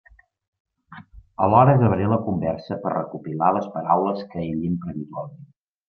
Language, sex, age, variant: Catalan, male, 30-39, Central